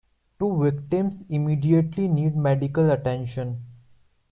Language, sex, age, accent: English, male, 19-29, India and South Asia (India, Pakistan, Sri Lanka)